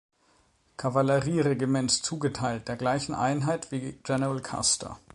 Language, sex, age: German, male, 40-49